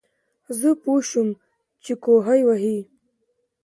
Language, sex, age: Pashto, female, 19-29